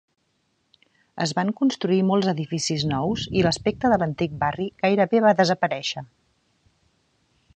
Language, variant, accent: Catalan, Central, central